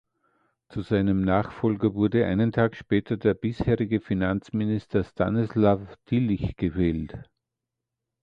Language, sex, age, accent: German, male, 60-69, Österreichisches Deutsch